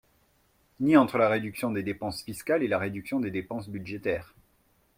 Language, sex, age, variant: French, male, 30-39, Français de métropole